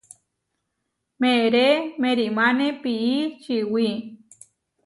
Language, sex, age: Huarijio, female, 19-29